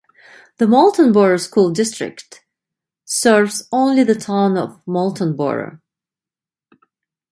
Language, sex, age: English, female, 50-59